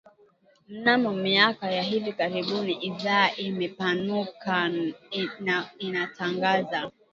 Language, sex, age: Swahili, female, 19-29